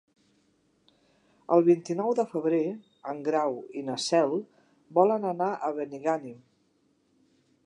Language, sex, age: Catalan, female, 60-69